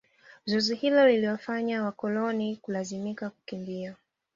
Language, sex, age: Swahili, male, 19-29